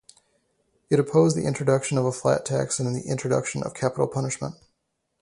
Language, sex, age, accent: English, male, 30-39, United States English